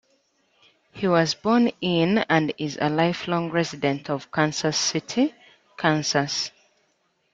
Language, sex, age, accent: English, female, 19-29, England English